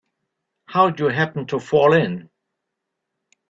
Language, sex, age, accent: English, male, 60-69, England English